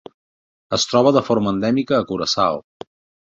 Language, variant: Catalan, Nord-Occidental